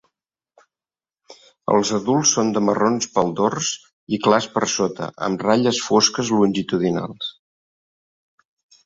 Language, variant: Catalan, Central